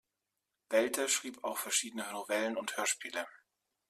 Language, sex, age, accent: German, male, 30-39, Deutschland Deutsch